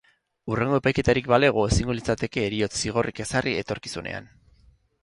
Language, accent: Basque, Erdialdekoa edo Nafarra (Gipuzkoa, Nafarroa)